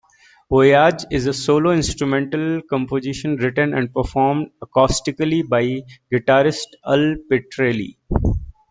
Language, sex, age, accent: English, male, 19-29, United States English